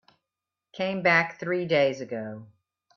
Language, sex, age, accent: English, female, 50-59, United States English